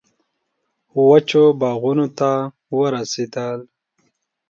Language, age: Pashto, 19-29